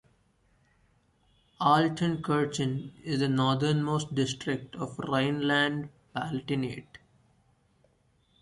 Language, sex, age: English, male, 19-29